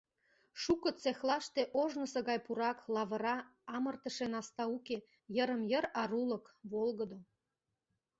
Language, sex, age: Mari, female, 40-49